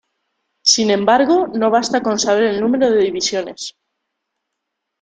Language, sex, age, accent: Spanish, female, 30-39, España: Centro-Sur peninsular (Madrid, Toledo, Castilla-La Mancha)